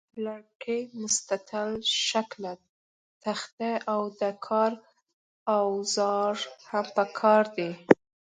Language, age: Pashto, 19-29